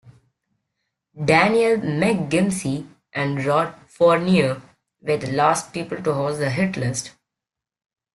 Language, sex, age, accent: English, male, under 19, England English